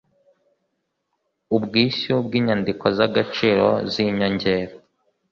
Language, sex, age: Kinyarwanda, male, 19-29